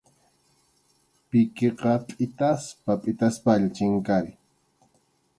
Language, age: Arequipa-La Unión Quechua, 19-29